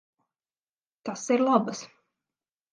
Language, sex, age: Latvian, female, 30-39